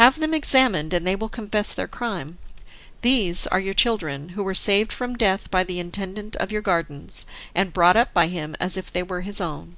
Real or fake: real